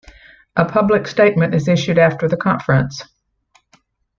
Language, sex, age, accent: English, female, 70-79, United States English